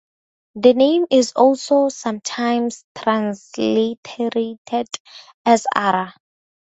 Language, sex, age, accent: English, female, 19-29, Southern African (South Africa, Zimbabwe, Namibia)